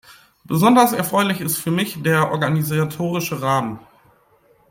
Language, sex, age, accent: German, male, 19-29, Deutschland Deutsch